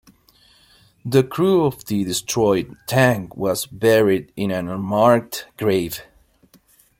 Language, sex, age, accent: English, male, 40-49, United States English